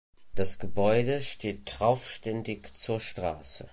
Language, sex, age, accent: German, male, under 19, Deutschland Deutsch